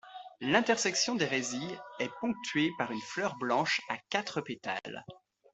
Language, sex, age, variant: French, male, 30-39, Français de métropole